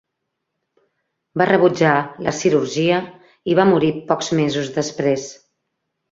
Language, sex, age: Catalan, female, 40-49